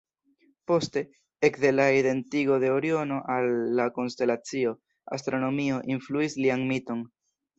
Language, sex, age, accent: Esperanto, male, 19-29, Internacia